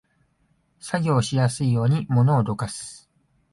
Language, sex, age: Japanese, male, 19-29